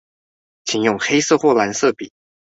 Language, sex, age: Chinese, male, 19-29